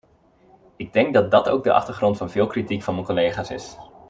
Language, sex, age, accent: Dutch, male, 19-29, Nederlands Nederlands